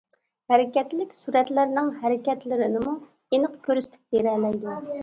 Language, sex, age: Uyghur, female, 19-29